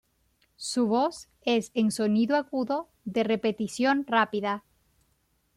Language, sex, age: Spanish, female, 30-39